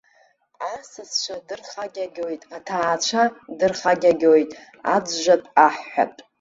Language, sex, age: Abkhazian, female, 40-49